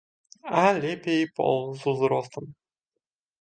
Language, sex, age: Belarusian, male, 19-29